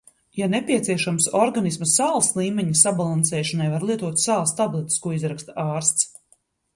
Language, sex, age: Latvian, female, 40-49